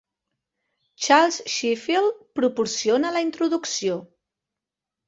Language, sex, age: Catalan, female, 40-49